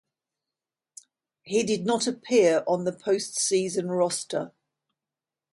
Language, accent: English, England English